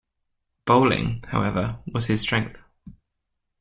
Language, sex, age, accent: English, male, 19-29, England English